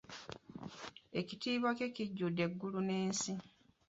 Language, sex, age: Ganda, female, 40-49